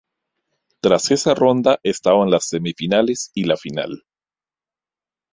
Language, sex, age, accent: Spanish, male, 40-49, América central